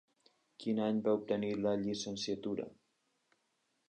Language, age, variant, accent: Catalan, under 19, Central, central